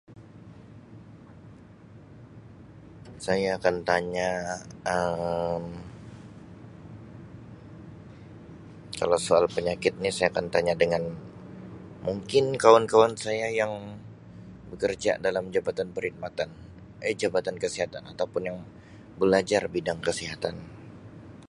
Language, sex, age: Sabah Malay, male, 19-29